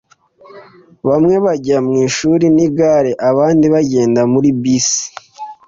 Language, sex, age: Kinyarwanda, male, 19-29